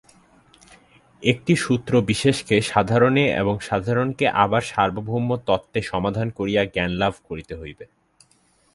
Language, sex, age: Bengali, male, 19-29